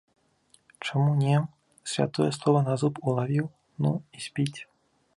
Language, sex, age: Belarusian, male, 30-39